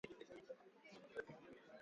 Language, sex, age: Swahili, male, 19-29